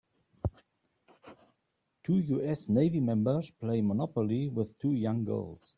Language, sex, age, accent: English, male, 60-69, Southern African (South Africa, Zimbabwe, Namibia)